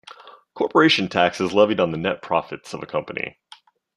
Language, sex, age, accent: English, male, 30-39, United States English